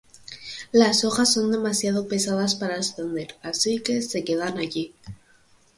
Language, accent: Spanish, España: Norte peninsular (Asturias, Castilla y León, Cantabria, País Vasco, Navarra, Aragón, La Rioja, Guadalajara, Cuenca)